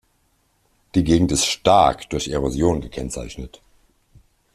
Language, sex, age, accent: German, male, 40-49, Deutschland Deutsch